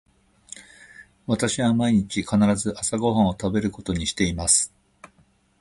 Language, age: Japanese, 50-59